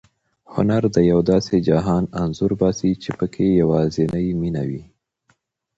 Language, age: Pashto, 30-39